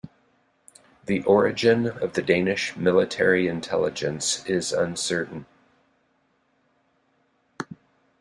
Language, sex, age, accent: English, male, 50-59, United States English